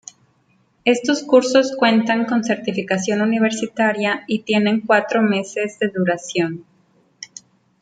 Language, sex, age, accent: Spanish, female, 40-49, México